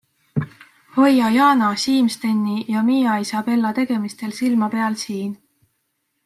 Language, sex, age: Estonian, female, 19-29